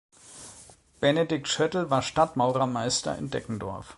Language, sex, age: German, male, 40-49